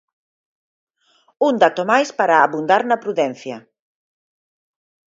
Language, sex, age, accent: Galician, female, 50-59, Normativo (estándar)